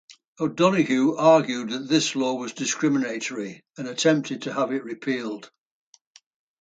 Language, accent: English, England English